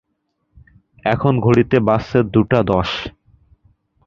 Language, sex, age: Bengali, male, 19-29